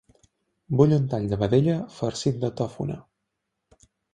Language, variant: Catalan, Central